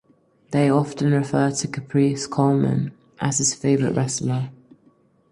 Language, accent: English, England English